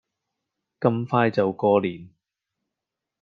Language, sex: Cantonese, male